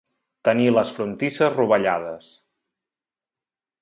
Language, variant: Catalan, Septentrional